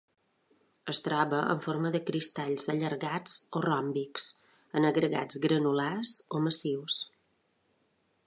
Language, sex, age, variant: Catalan, female, 40-49, Balear